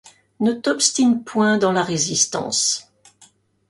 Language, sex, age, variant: French, female, 70-79, Français de métropole